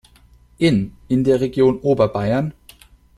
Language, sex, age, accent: German, male, 19-29, Deutschland Deutsch